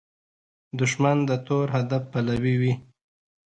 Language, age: Pashto, 30-39